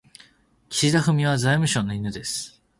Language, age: Japanese, 19-29